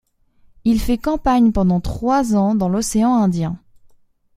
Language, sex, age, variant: French, female, 19-29, Français de métropole